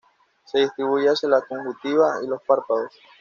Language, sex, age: Spanish, male, 19-29